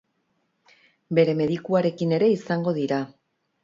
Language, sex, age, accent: Basque, female, 40-49, Erdialdekoa edo Nafarra (Gipuzkoa, Nafarroa)